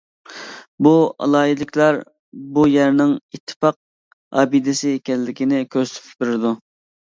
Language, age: Uyghur, 19-29